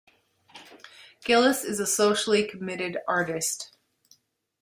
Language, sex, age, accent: English, female, 50-59, United States English